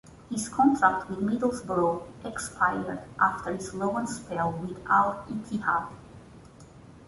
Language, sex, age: English, female, 30-39